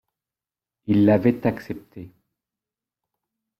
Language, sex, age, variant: French, male, 40-49, Français de métropole